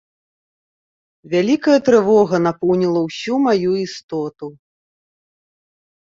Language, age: Belarusian, 40-49